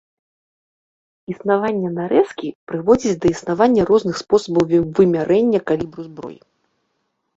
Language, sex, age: Belarusian, female, 40-49